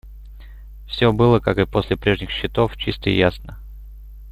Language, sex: Russian, male